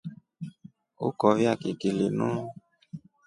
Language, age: Rombo, 19-29